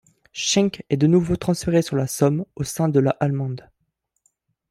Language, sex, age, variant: French, male, 19-29, Français de métropole